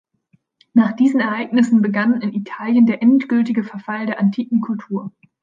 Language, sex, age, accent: German, female, 19-29, Deutschland Deutsch